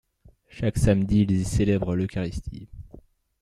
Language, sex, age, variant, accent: French, male, under 19, Français d'Europe, Français de Belgique